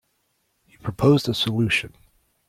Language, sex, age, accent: English, male, 40-49, United States English